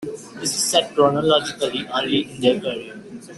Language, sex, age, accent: English, male, 19-29, United States English